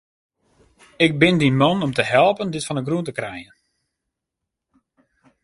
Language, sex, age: Western Frisian, male, 19-29